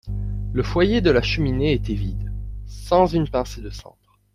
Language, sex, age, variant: French, male, 19-29, Français de métropole